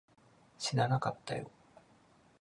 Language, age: Japanese, 30-39